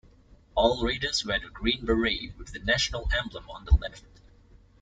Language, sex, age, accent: English, male, 19-29, Singaporean English